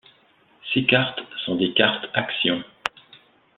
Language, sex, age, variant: French, male, 30-39, Français de métropole